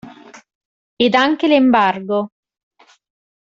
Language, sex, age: Italian, male, 30-39